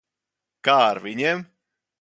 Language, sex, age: Latvian, male, 19-29